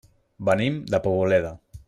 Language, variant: Catalan, Central